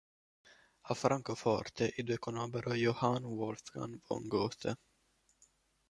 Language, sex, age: Italian, male, 19-29